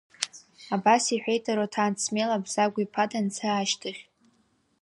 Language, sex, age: Abkhazian, female, under 19